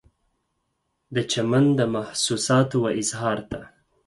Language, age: Pashto, 30-39